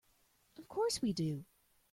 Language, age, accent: English, 30-39, United States English